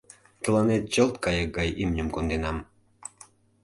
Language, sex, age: Mari, male, 50-59